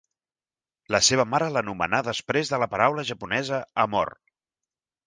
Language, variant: Catalan, Central